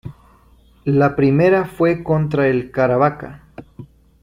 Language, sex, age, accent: Spanish, male, 40-49, Andino-Pacífico: Colombia, Perú, Ecuador, oeste de Bolivia y Venezuela andina